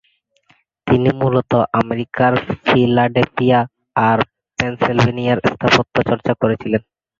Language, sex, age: Bengali, male, 19-29